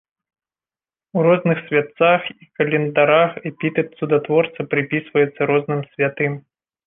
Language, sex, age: Belarusian, male, 30-39